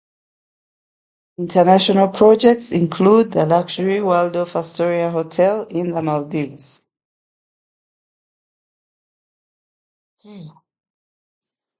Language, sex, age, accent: English, female, 40-49, England English